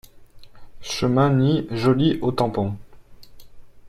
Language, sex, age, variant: French, male, 30-39, Français de métropole